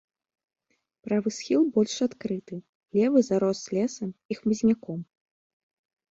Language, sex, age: Belarusian, female, 19-29